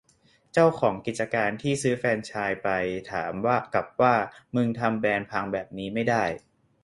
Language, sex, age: Thai, male, 19-29